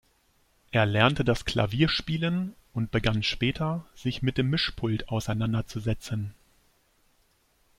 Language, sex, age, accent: German, male, 30-39, Deutschland Deutsch